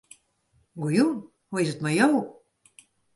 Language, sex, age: Western Frisian, female, 60-69